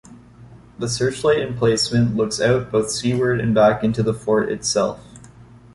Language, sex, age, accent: English, male, 19-29, Canadian English